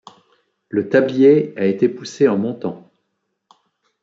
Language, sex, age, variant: French, male, 40-49, Français de métropole